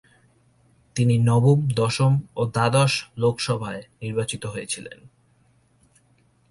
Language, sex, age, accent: Bengali, male, 19-29, Native